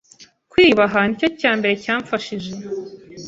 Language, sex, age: Kinyarwanda, female, 19-29